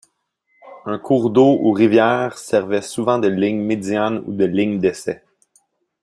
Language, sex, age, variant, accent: French, male, 30-39, Français d'Amérique du Nord, Français du Canada